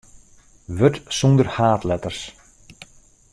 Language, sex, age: Western Frisian, male, 50-59